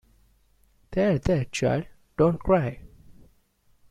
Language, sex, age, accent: English, male, 19-29, India and South Asia (India, Pakistan, Sri Lanka)